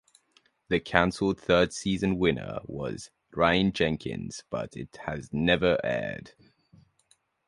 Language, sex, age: English, male, 19-29